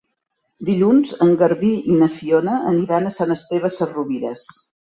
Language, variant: Catalan, Central